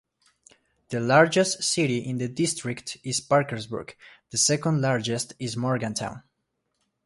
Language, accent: English, United States English